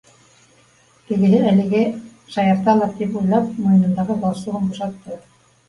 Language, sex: Bashkir, female